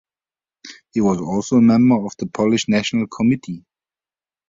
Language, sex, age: English, male, 30-39